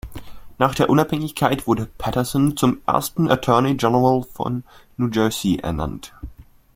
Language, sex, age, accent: German, male, under 19, Deutschland Deutsch